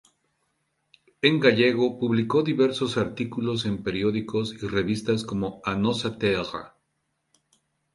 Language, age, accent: Spanish, 50-59, Andino-Pacífico: Colombia, Perú, Ecuador, oeste de Bolivia y Venezuela andina